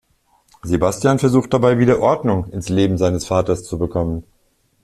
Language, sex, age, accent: German, male, 40-49, Deutschland Deutsch